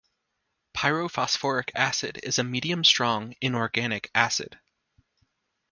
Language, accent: English, United States English